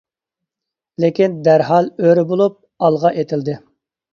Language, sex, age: Uyghur, male, 30-39